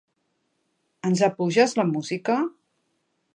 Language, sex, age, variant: Catalan, female, 40-49, Central